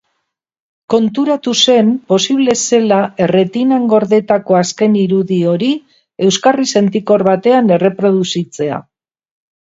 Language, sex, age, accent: Basque, female, 60-69, Mendebalekoa (Araba, Bizkaia, Gipuzkoako mendebaleko herri batzuk)